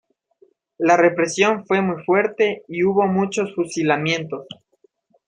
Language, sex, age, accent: Spanish, male, 19-29, Andino-Pacífico: Colombia, Perú, Ecuador, oeste de Bolivia y Venezuela andina